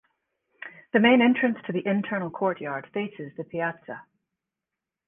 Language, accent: English, United States English